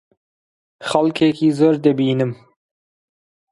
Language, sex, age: Central Kurdish, male, 19-29